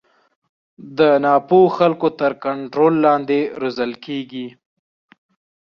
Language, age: Pashto, 19-29